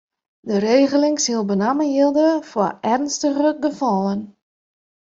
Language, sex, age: Western Frisian, female, 40-49